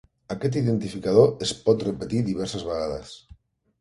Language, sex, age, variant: Catalan, male, 40-49, Central